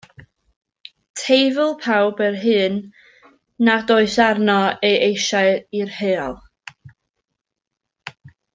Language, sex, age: Welsh, female, 19-29